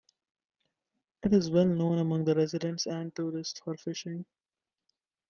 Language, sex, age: English, male, 19-29